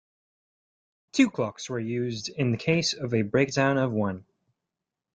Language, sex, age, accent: English, male, 19-29, Filipino